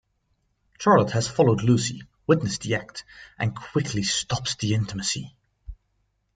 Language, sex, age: English, male, 19-29